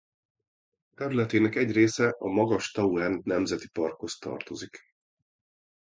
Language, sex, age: Hungarian, male, 40-49